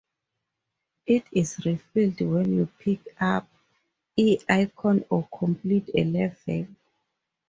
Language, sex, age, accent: English, female, 30-39, Southern African (South Africa, Zimbabwe, Namibia)